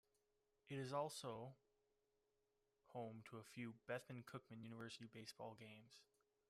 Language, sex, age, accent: English, male, 19-29, Canadian English